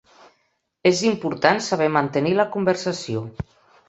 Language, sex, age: Catalan, female, 60-69